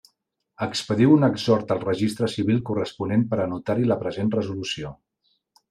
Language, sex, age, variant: Catalan, male, 40-49, Central